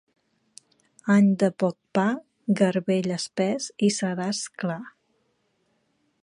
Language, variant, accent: Catalan, Central, central